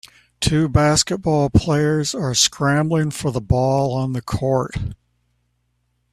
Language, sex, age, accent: English, male, 70-79, United States English